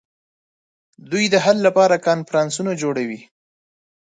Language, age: Pashto, 30-39